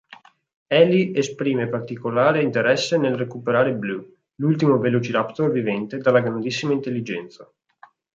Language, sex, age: Italian, male, 19-29